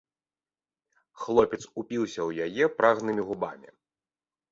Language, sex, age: Belarusian, male, 19-29